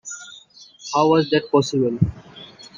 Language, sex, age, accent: English, male, 19-29, India and South Asia (India, Pakistan, Sri Lanka)